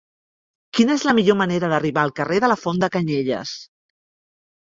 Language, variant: Catalan, Central